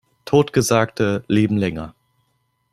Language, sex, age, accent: German, male, 19-29, Deutschland Deutsch